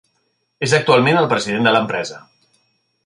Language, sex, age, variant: Catalan, male, 40-49, Central